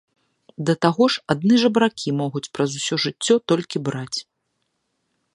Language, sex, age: Belarusian, female, 30-39